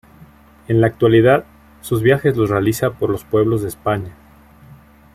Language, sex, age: Spanish, male, 30-39